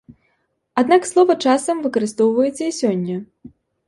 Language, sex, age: Belarusian, female, 19-29